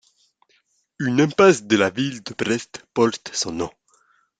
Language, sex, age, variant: French, male, under 19, Français de métropole